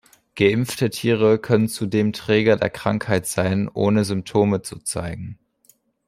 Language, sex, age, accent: German, male, under 19, Deutschland Deutsch